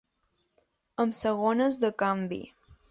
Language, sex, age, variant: Catalan, female, under 19, Balear